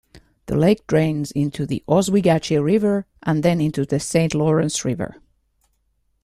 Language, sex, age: English, female, 40-49